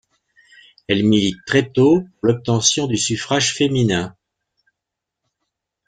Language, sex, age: French, male, 60-69